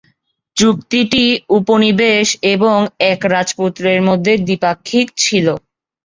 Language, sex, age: Bengali, female, 19-29